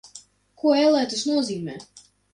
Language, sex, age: Latvian, male, under 19